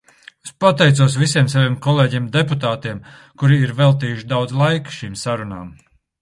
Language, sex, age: Latvian, male, 40-49